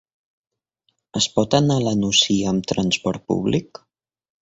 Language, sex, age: Catalan, male, 19-29